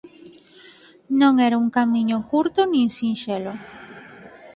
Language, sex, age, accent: Galician, female, 19-29, Normativo (estándar)